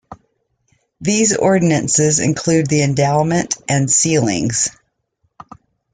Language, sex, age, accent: English, female, 50-59, United States English